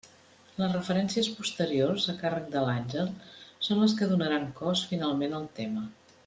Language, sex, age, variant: Catalan, female, 50-59, Central